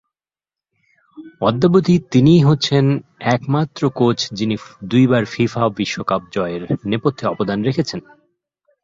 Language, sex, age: Bengali, male, 40-49